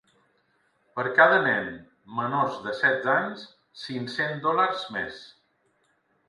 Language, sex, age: Catalan, male, 40-49